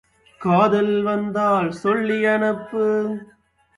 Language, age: English, 19-29